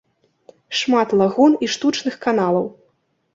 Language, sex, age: Belarusian, female, 19-29